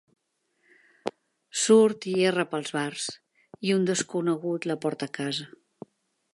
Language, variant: Catalan, Central